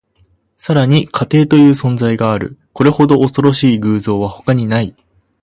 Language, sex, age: Japanese, male, under 19